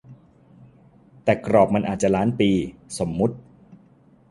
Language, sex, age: Thai, male, 40-49